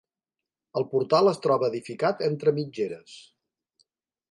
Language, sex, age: Catalan, male, 50-59